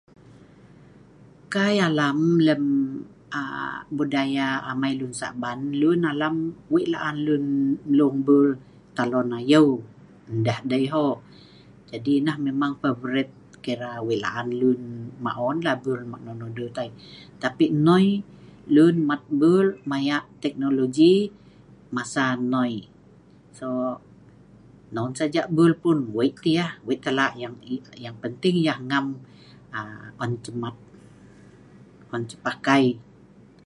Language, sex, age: Sa'ban, female, 50-59